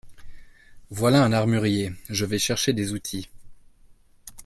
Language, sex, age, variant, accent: French, male, 19-29, Français d'Europe, Français de Suisse